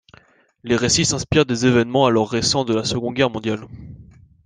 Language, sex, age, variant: French, male, 19-29, Français de métropole